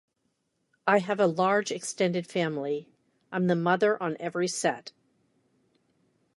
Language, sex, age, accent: English, female, 50-59, United States English